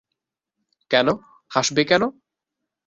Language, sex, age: Bengali, male, under 19